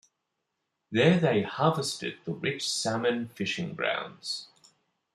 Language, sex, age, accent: English, male, 30-39, Australian English